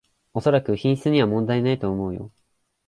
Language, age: Japanese, 19-29